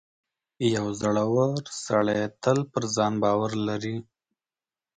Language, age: Pashto, 19-29